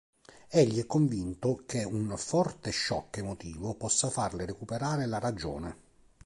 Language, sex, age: Italian, male, 40-49